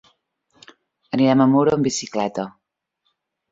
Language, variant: Catalan, Central